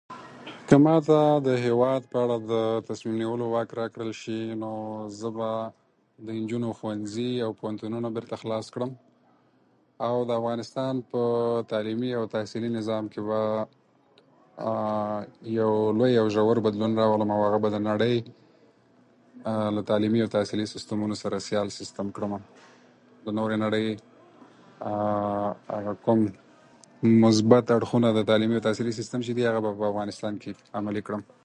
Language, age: Pashto, 19-29